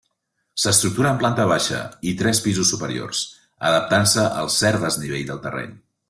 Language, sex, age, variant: Catalan, male, 40-49, Central